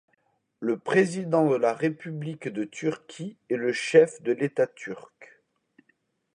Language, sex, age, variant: French, male, 30-39, Français de métropole